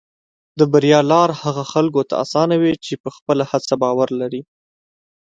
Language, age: Pashto, 19-29